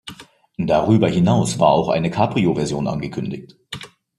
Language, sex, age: German, male, 19-29